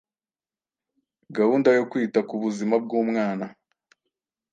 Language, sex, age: Kinyarwanda, male, 19-29